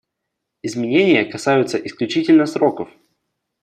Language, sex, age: Russian, male, under 19